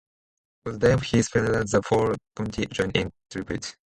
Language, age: English, under 19